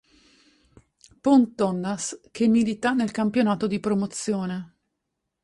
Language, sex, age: Italian, female, 30-39